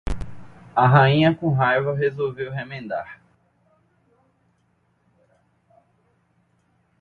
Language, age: Portuguese, 19-29